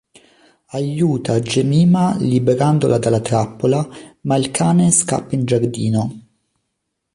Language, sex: Italian, male